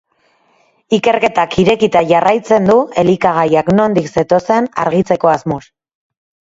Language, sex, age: Basque, female, 30-39